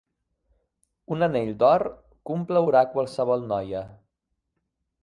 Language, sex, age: Catalan, male, 40-49